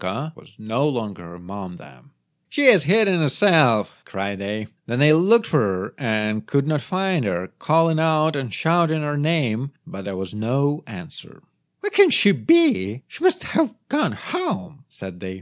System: none